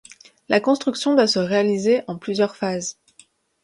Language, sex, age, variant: French, female, 19-29, Français de métropole